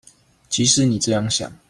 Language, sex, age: Chinese, male, 19-29